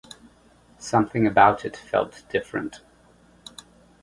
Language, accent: English, England English